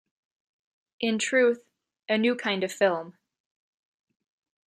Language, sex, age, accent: English, female, 19-29, United States English